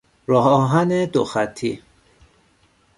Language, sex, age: Persian, male, 19-29